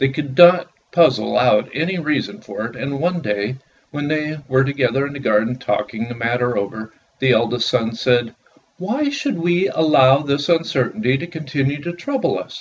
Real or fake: real